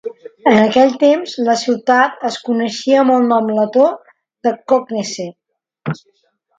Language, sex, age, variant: Catalan, female, 50-59, Central